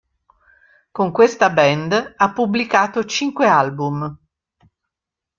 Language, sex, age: Italian, female, 70-79